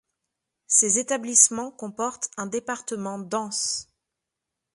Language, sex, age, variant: French, female, 30-39, Français de métropole